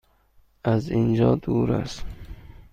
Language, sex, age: Persian, male, 30-39